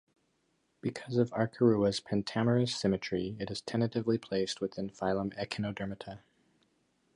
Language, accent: English, United States English